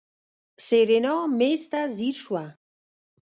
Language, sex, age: Pashto, female, 50-59